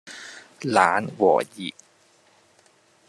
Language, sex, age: Cantonese, male, 30-39